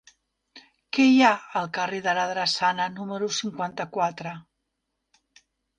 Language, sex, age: Catalan, female, 50-59